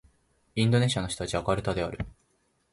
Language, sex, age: Japanese, male, 19-29